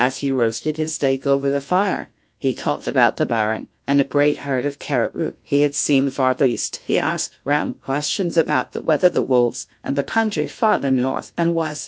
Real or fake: fake